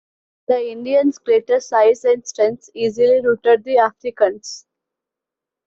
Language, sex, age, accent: English, female, 19-29, India and South Asia (India, Pakistan, Sri Lanka)